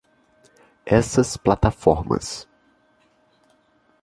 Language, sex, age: Portuguese, male, 19-29